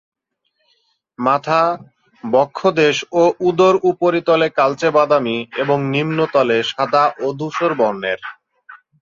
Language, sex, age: Bengali, male, 19-29